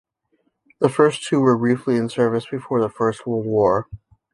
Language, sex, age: English, male, 30-39